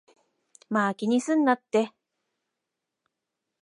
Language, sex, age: Japanese, female, 50-59